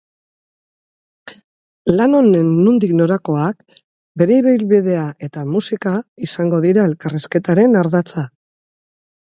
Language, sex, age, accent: Basque, female, 60-69, Mendebalekoa (Araba, Bizkaia, Gipuzkoako mendebaleko herri batzuk)